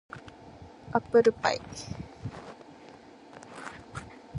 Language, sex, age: Japanese, female, 19-29